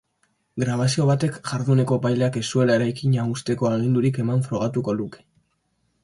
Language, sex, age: Basque, male, under 19